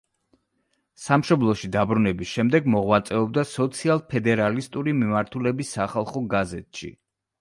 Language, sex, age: Georgian, male, 40-49